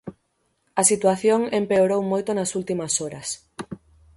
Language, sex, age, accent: Galician, female, 19-29, Central (gheada); Oriental (común en zona oriental)